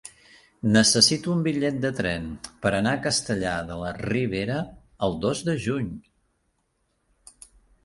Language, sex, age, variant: Catalan, male, 50-59, Central